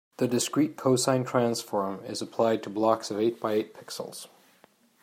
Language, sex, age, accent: English, male, 30-39, United States English